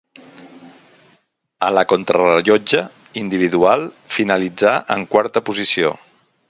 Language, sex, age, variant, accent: Catalan, male, 50-59, Central, Barceloní